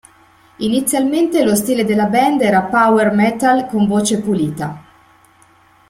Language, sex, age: Italian, female, 50-59